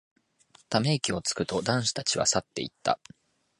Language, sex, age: Japanese, male, 19-29